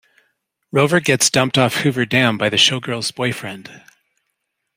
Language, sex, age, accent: English, male, 60-69, United States English